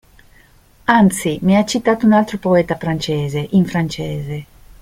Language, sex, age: Italian, female, 50-59